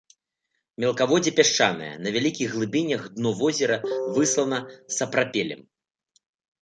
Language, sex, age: Belarusian, male, 40-49